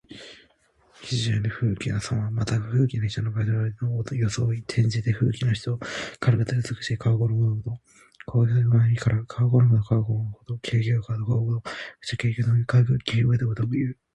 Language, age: Japanese, 19-29